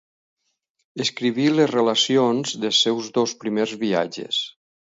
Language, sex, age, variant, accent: Catalan, male, 60-69, Valencià central, valencià